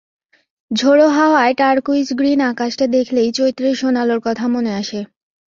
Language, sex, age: Bengali, female, 19-29